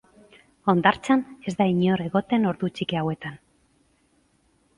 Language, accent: Basque, Mendebalekoa (Araba, Bizkaia, Gipuzkoako mendebaleko herri batzuk)